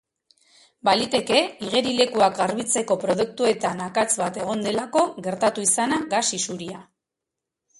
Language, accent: Basque, Mendebalekoa (Araba, Bizkaia, Gipuzkoako mendebaleko herri batzuk)